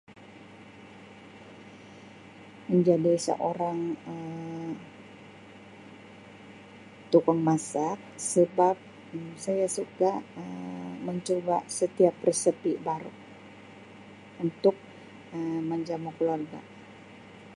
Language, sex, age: Sabah Malay, female, 60-69